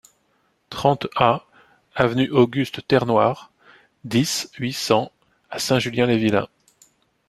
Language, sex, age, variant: French, male, 40-49, Français de métropole